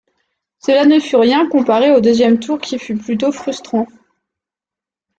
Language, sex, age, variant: French, female, under 19, Français de métropole